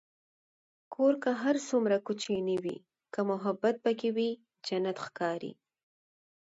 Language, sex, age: Pashto, female, 40-49